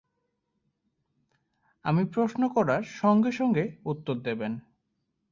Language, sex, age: Bengali, male, 19-29